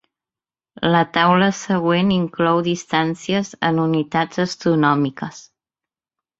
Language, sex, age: Catalan, female, 50-59